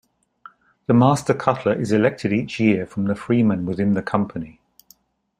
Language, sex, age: English, male, 60-69